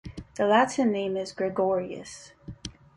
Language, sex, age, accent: English, female, 19-29, United States English